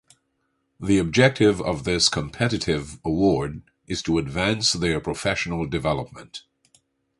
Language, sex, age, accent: English, male, 60-69, Canadian English